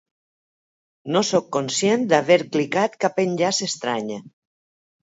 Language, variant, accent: Catalan, Valencià meridional, valencià